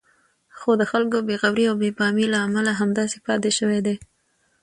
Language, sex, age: Pashto, female, 19-29